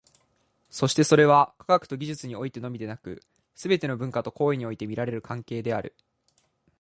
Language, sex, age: Japanese, male, 19-29